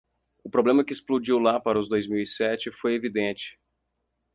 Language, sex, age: Portuguese, male, 19-29